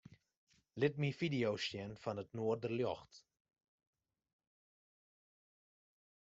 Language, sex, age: Western Frisian, male, 19-29